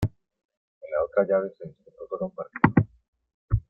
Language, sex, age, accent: Spanish, male, 50-59, América central